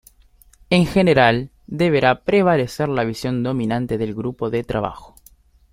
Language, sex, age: Spanish, male, under 19